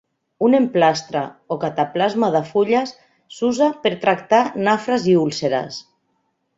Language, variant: Catalan, Central